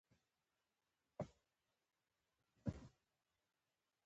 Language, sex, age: Pashto, female, 30-39